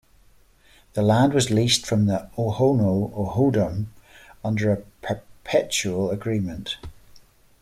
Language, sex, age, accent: English, male, 40-49, Irish English